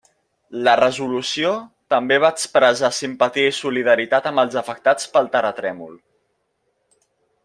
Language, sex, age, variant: Catalan, male, under 19, Central